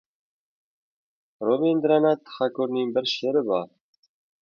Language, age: Uzbek, 19-29